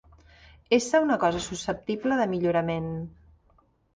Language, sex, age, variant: Catalan, female, 50-59, Central